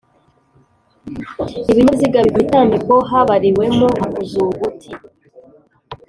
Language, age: Kinyarwanda, 19-29